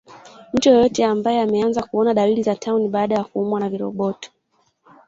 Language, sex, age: Swahili, female, 19-29